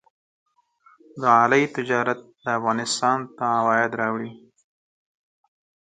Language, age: Pashto, 30-39